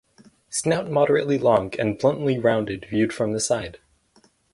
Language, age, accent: English, 19-29, United States English